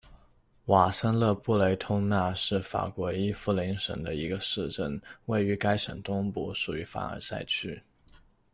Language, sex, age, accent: Chinese, male, under 19, 出生地：浙江省